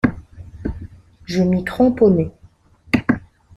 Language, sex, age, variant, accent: French, female, 40-49, Français du nord de l'Afrique, Français du Maroc